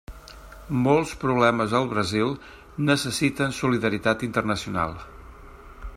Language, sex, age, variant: Catalan, male, 50-59, Central